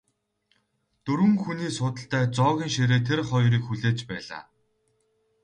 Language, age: Mongolian, 19-29